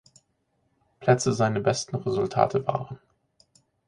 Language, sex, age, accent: German, male, 40-49, Deutschland Deutsch